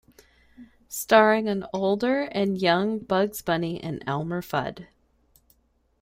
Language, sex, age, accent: English, female, 30-39, United States English